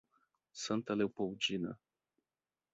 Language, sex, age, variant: Portuguese, male, 30-39, Portuguese (Brasil)